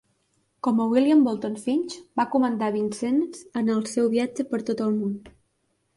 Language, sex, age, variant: Catalan, female, 19-29, Central